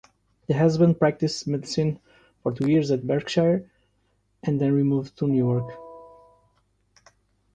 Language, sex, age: English, male, 30-39